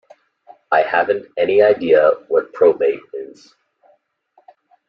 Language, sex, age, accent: English, male, 19-29, United States English